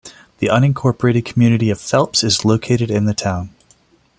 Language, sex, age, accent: English, male, 30-39, United States English